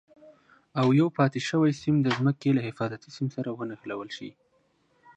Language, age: Pashto, 19-29